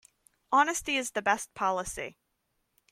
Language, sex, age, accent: English, female, 19-29, United States English